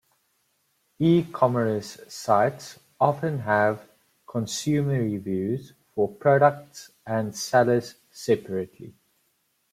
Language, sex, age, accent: English, male, 19-29, Southern African (South Africa, Zimbabwe, Namibia)